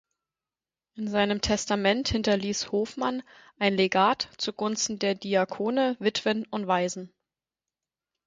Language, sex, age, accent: German, female, 30-39, Deutschland Deutsch